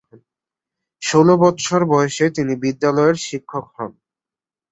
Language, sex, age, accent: Bengali, male, 19-29, Native